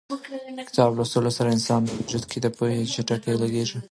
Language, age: Pashto, 19-29